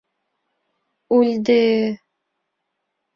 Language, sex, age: Bashkir, female, 19-29